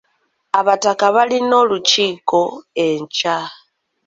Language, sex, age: Ganda, female, 19-29